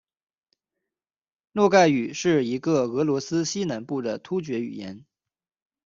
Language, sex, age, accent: Chinese, male, 19-29, 出生地：山西省